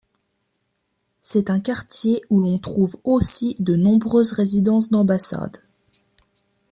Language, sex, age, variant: French, female, 19-29, Français de métropole